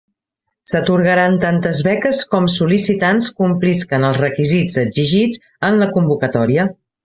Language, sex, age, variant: Catalan, female, 40-49, Central